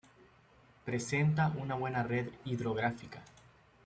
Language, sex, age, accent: Spanish, male, 19-29, América central